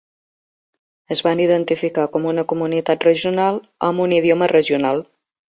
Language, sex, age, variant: Catalan, female, 40-49, Central